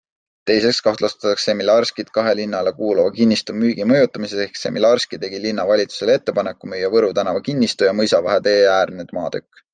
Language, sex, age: Estonian, male, 19-29